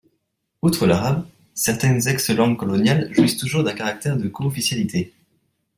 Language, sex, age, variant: French, male, 19-29, Français de métropole